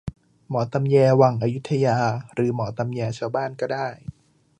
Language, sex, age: Thai, male, 19-29